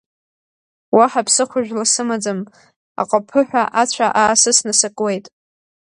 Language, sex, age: Abkhazian, female, under 19